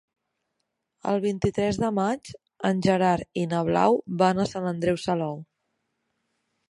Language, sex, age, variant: Catalan, female, 19-29, Central